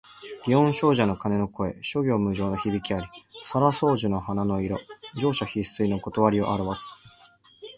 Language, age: Japanese, 19-29